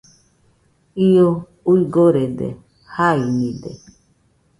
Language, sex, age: Nüpode Huitoto, female, 40-49